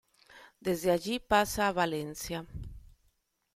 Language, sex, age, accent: Spanish, female, 40-49, México